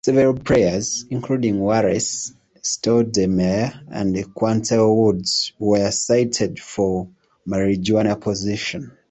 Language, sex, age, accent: English, male, 19-29, England English